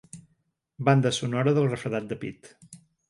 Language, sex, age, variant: Catalan, male, 50-59, Septentrional